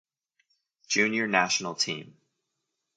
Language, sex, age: English, male, 30-39